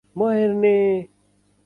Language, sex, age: Nepali, male, 30-39